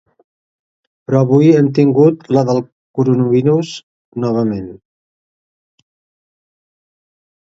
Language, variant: Catalan, Central